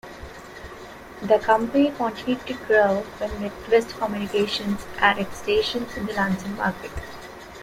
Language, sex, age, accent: English, female, 19-29, India and South Asia (India, Pakistan, Sri Lanka)